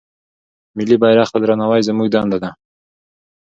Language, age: Pashto, 19-29